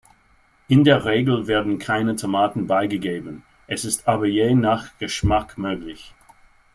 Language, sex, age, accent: German, male, 30-39, Deutschland Deutsch